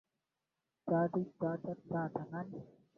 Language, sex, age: Swahili, male, 19-29